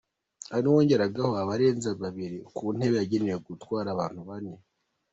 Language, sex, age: Kinyarwanda, male, 19-29